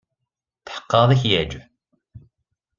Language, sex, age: Kabyle, male, 40-49